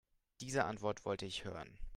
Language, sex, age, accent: German, male, under 19, Deutschland Deutsch